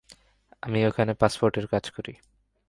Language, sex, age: Bengali, male, 19-29